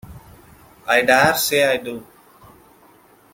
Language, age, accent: English, 30-39, India and South Asia (India, Pakistan, Sri Lanka)